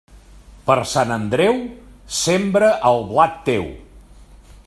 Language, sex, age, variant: Catalan, male, 60-69, Central